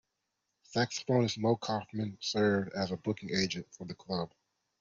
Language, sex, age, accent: English, male, 19-29, United States English